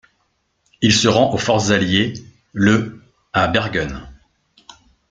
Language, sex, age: French, male, 40-49